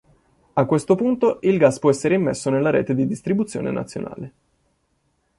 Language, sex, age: Italian, male, 19-29